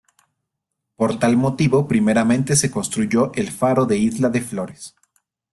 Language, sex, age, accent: Spanish, male, 30-39, México